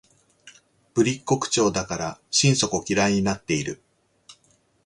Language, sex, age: Japanese, male, 40-49